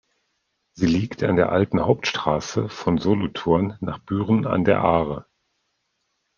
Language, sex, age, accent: German, male, 40-49, Deutschland Deutsch